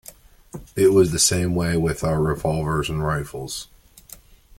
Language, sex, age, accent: English, male, 30-39, United States English